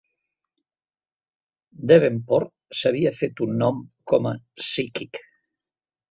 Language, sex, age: Catalan, male, 70-79